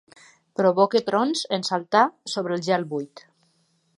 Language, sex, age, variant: Catalan, female, 50-59, Nord-Occidental